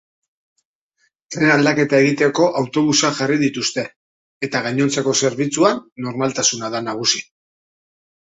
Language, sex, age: Basque, male, 40-49